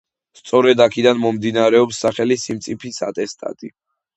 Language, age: Georgian, under 19